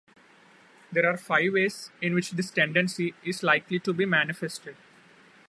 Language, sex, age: English, male, 19-29